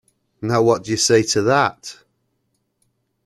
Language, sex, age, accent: English, male, 40-49, England English